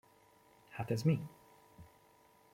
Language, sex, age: Hungarian, male, 19-29